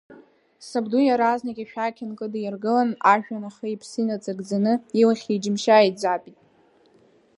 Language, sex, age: Abkhazian, female, under 19